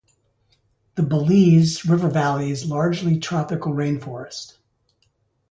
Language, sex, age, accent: English, male, 70-79, United States English